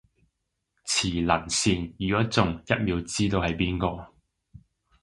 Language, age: Cantonese, 30-39